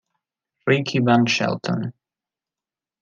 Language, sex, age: Italian, male, 19-29